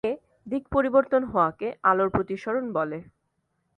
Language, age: Bengali, 19-29